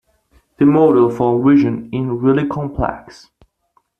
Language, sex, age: English, male, under 19